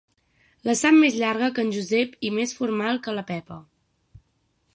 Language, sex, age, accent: Catalan, female, 19-29, central; septentrional